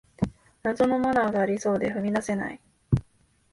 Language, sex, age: Japanese, female, 19-29